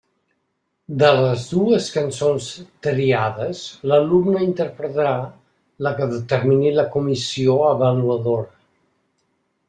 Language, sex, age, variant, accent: Catalan, male, 60-69, Central, central